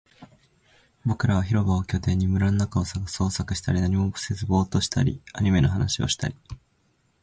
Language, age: Japanese, 19-29